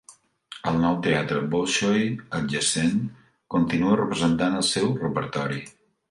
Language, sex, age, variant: Catalan, male, 50-59, Central